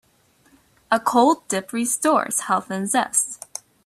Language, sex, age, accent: English, female, 19-29, United States English